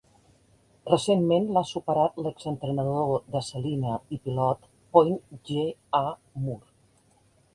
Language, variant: Catalan, Central